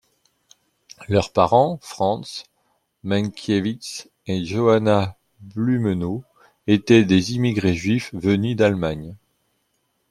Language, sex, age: French, male, 40-49